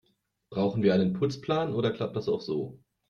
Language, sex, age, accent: German, male, 40-49, Deutschland Deutsch